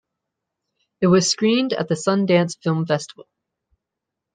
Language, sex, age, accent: English, male, 19-29, United States English